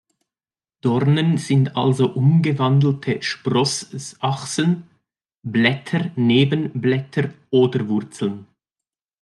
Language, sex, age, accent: German, male, 30-39, Schweizerdeutsch